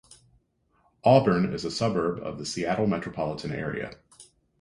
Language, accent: English, United States English